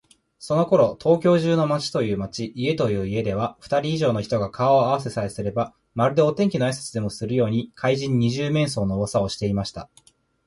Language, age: Japanese, 19-29